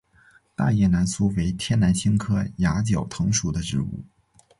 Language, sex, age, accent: Chinese, male, under 19, 出生地：黑龙江省